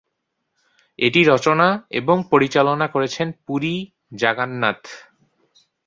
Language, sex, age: Bengali, male, 19-29